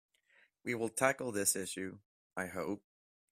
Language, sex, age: English, male, 30-39